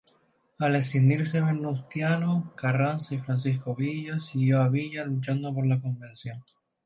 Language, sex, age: Spanish, male, 19-29